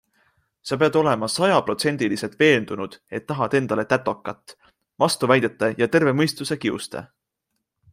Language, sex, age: Estonian, male, 19-29